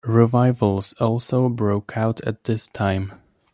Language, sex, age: English, male, under 19